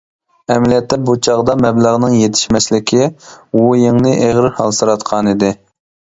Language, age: Uyghur, 19-29